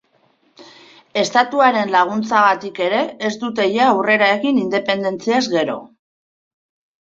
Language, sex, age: Basque, female, 40-49